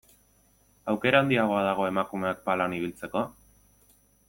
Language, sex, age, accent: Basque, male, 19-29, Erdialdekoa edo Nafarra (Gipuzkoa, Nafarroa)